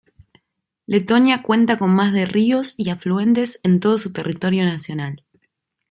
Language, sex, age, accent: Spanish, female, 19-29, Rioplatense: Argentina, Uruguay, este de Bolivia, Paraguay